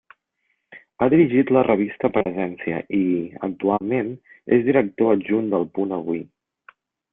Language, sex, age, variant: Catalan, male, 19-29, Central